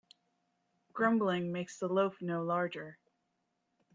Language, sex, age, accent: English, female, 19-29, United States English